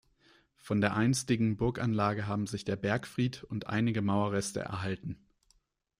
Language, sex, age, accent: German, male, 19-29, Deutschland Deutsch